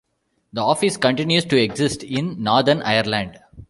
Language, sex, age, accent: English, male, 40-49, India and South Asia (India, Pakistan, Sri Lanka)